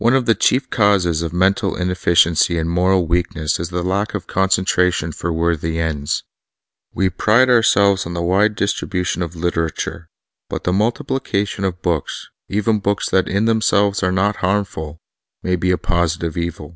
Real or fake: real